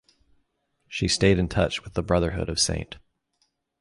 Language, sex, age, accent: English, male, 40-49, United States English